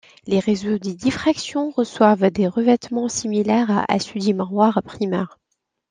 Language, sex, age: French, female, 30-39